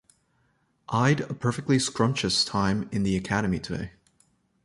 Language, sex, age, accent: English, male, 30-39, Canadian English